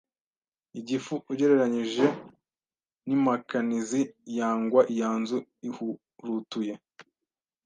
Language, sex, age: Kinyarwanda, male, 19-29